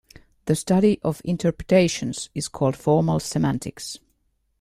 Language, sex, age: English, female, 40-49